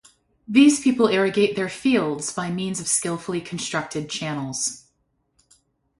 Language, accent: English, United States English